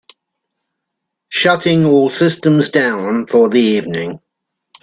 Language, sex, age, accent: English, male, 70-79, England English